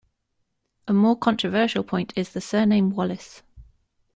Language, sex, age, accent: English, female, 19-29, England English